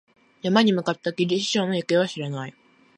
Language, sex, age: Japanese, female, 19-29